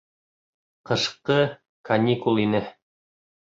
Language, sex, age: Bashkir, male, 30-39